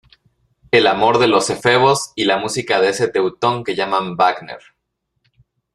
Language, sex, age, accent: Spanish, male, 19-29, México